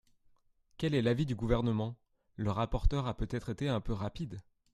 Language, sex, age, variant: French, male, 30-39, Français de métropole